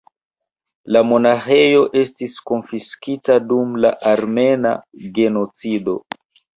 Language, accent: Esperanto, Internacia